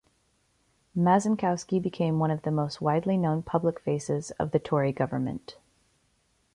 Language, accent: English, United States English